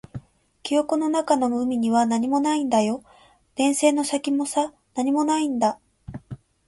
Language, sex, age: Japanese, female, 19-29